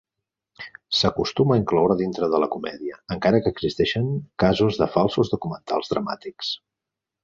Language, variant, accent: Catalan, Central, Barceloní